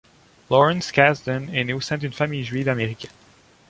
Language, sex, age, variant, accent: French, male, 19-29, Français d'Amérique du Nord, Français du Canada